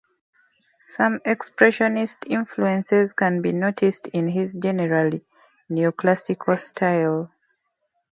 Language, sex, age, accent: English, female, 19-29, England English